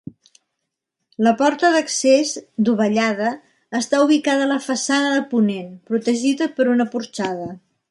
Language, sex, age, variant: Catalan, female, 60-69, Central